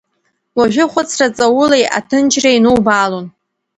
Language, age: Abkhazian, under 19